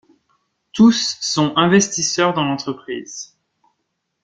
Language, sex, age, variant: French, male, 19-29, Français de métropole